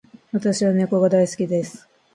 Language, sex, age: Japanese, female, under 19